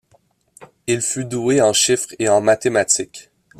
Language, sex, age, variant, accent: French, male, 19-29, Français d'Amérique du Nord, Français du Canada